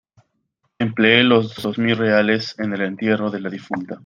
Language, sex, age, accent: Spanish, male, 19-29, Andino-Pacífico: Colombia, Perú, Ecuador, oeste de Bolivia y Venezuela andina